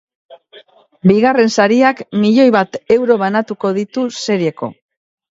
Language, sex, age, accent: Basque, female, 50-59, Mendebalekoa (Araba, Bizkaia, Gipuzkoako mendebaleko herri batzuk)